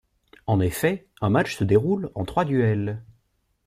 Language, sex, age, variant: French, male, 19-29, Français de métropole